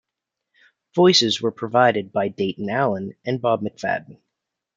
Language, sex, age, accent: English, male, 30-39, Canadian English